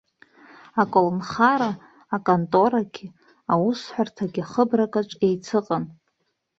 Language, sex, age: Abkhazian, female, 19-29